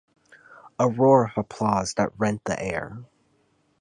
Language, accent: English, United States English